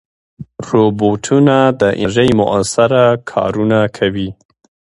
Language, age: Pashto, 30-39